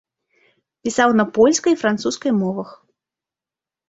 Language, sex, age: Belarusian, female, 30-39